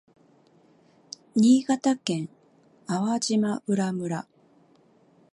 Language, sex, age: Japanese, female, 50-59